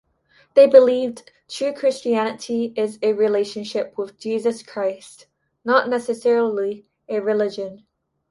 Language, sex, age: English, female, under 19